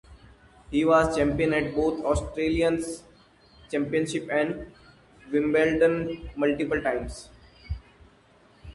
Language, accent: English, India and South Asia (India, Pakistan, Sri Lanka)